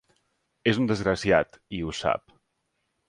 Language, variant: Catalan, Central